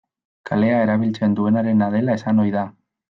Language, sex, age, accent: Basque, male, 19-29, Mendebalekoa (Araba, Bizkaia, Gipuzkoako mendebaleko herri batzuk)